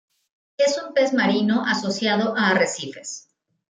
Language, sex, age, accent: Spanish, female, 40-49, México